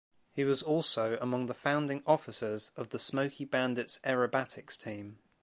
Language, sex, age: English, male, 19-29